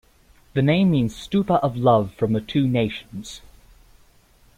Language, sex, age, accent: English, male, 19-29, United States English